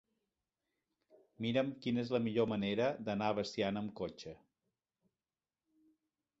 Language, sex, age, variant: Catalan, male, 40-49, Central